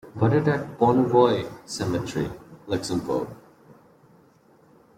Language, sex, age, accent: English, male, 19-29, India and South Asia (India, Pakistan, Sri Lanka)